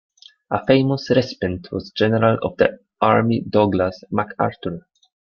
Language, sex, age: English, male, 19-29